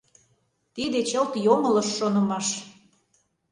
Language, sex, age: Mari, female, 50-59